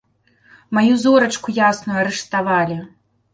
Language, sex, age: Belarusian, female, 30-39